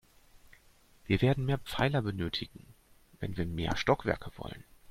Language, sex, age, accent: German, male, 30-39, Deutschland Deutsch